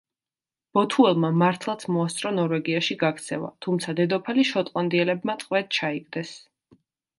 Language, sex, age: Georgian, female, 19-29